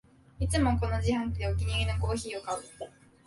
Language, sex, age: Japanese, female, 19-29